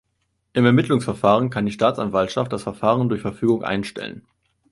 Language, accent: German, Deutschland Deutsch